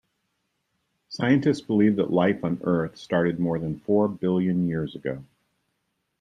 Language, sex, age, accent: English, male, 60-69, United States English